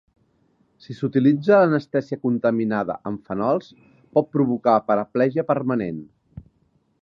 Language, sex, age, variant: Catalan, male, 40-49, Central